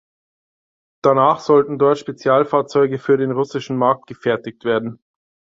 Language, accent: German, Deutschland Deutsch